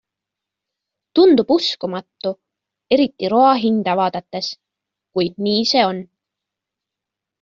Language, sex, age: Estonian, female, 19-29